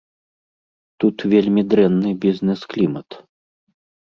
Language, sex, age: Belarusian, male, 40-49